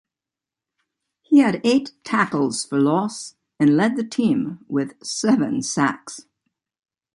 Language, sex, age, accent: English, female, 70-79, United States English